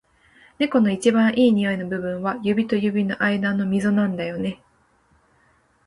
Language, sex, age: Japanese, female, 19-29